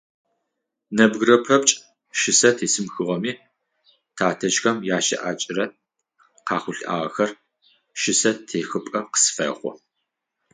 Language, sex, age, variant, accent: Adyghe, male, 40-49, Адыгабзэ (Кирил, пстэумэ зэдыряе), Бжъэдыгъу (Bjeduğ)